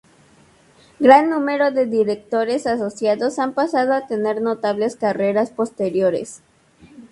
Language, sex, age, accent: Spanish, female, 19-29, México